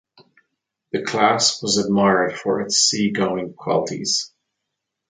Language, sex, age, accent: English, male, 30-39, Irish English